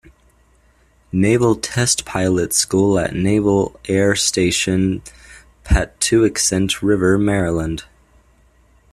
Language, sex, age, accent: English, male, under 19, United States English